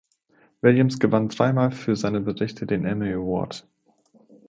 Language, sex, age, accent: German, male, 30-39, Deutschland Deutsch